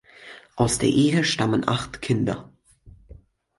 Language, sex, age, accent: German, male, under 19, Deutschland Deutsch